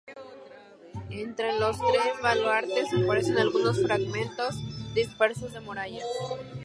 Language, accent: Spanish, México